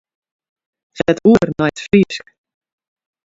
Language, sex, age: Western Frisian, female, 30-39